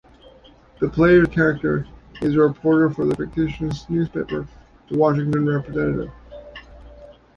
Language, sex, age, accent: English, male, 40-49, Canadian English